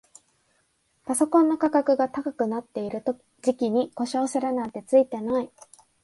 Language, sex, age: Japanese, female, 19-29